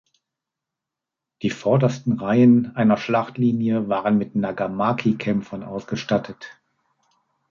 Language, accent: German, Deutschland Deutsch